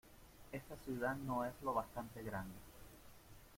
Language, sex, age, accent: Spanish, male, 30-39, Caribe: Cuba, Venezuela, Puerto Rico, República Dominicana, Panamá, Colombia caribeña, México caribeño, Costa del golfo de México